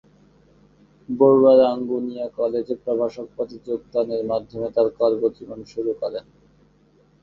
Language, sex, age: Bengali, male, 19-29